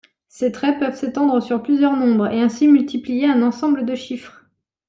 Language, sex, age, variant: French, female, 30-39, Français de métropole